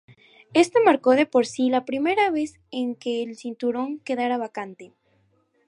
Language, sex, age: Spanish, female, under 19